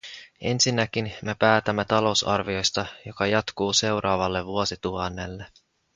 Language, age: Finnish, 19-29